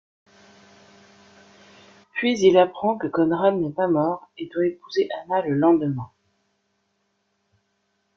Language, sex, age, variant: French, female, 19-29, Français de métropole